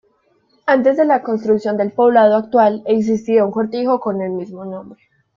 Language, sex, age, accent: Spanish, female, under 19, América central